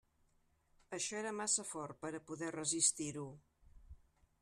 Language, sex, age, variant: Catalan, female, 60-69, Central